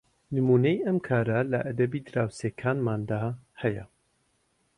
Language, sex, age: Central Kurdish, male, 30-39